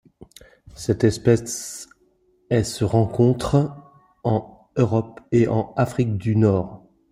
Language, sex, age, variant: French, male, 50-59, Français de métropole